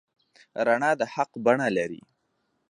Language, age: Pashto, under 19